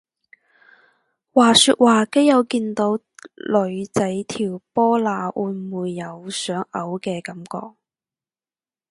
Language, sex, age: Cantonese, female, 19-29